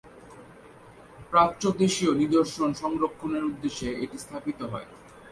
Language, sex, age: Bengali, male, 19-29